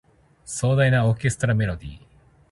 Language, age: Japanese, 30-39